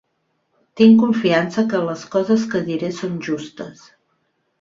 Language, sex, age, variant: Catalan, female, 30-39, Central